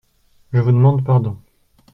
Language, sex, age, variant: French, male, 19-29, Français de métropole